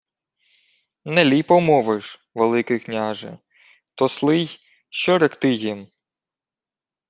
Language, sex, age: Ukrainian, male, 19-29